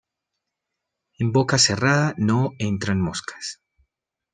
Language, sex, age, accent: Spanish, male, 30-39, Andino-Pacífico: Colombia, Perú, Ecuador, oeste de Bolivia y Venezuela andina